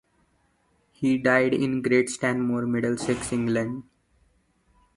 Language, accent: English, India and South Asia (India, Pakistan, Sri Lanka)